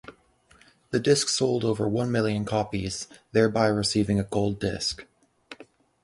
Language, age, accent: English, 19-29, United States English